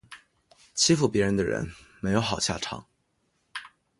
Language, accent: Chinese, 出生地：浙江省